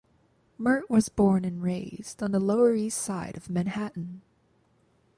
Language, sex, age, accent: English, female, 19-29, United States English